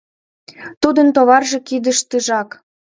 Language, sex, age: Mari, female, 19-29